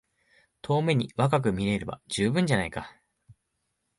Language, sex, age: Japanese, male, 19-29